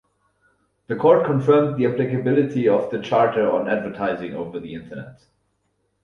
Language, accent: English, German